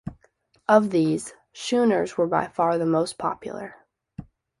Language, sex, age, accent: English, female, 19-29, United States English